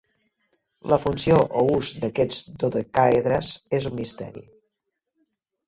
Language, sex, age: Catalan, female, 60-69